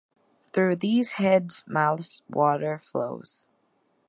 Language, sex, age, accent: English, female, 30-39, United States English